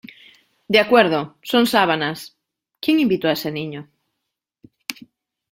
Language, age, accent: Spanish, 30-39, España: Norte peninsular (Asturias, Castilla y León, Cantabria, País Vasco, Navarra, Aragón, La Rioja, Guadalajara, Cuenca)